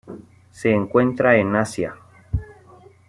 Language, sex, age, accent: Spanish, male, 30-39, México